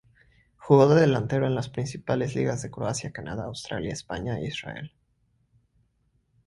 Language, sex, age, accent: Spanish, male, 19-29, México